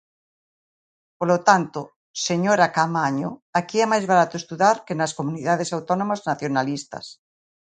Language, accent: Galician, Atlántico (seseo e gheada)